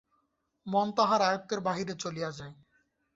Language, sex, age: Bengali, male, 19-29